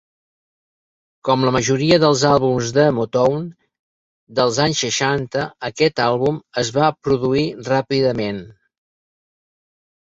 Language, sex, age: Catalan, male, 60-69